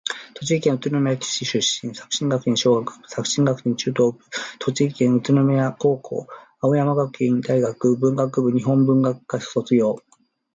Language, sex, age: Japanese, male, 50-59